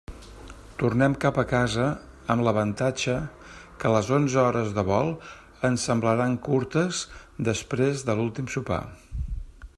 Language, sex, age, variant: Catalan, male, 50-59, Central